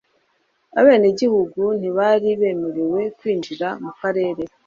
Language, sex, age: Kinyarwanda, female, 30-39